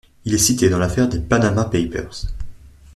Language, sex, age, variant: French, male, 30-39, Français de métropole